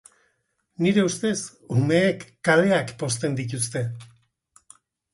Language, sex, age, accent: Basque, male, 60-69, Mendebalekoa (Araba, Bizkaia, Gipuzkoako mendebaleko herri batzuk)